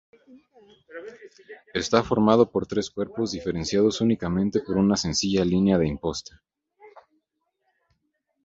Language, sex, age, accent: Spanish, male, 19-29, México